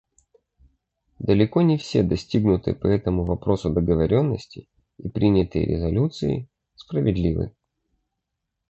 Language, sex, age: Russian, male, 30-39